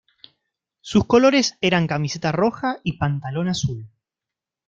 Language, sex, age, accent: Spanish, male, 19-29, Rioplatense: Argentina, Uruguay, este de Bolivia, Paraguay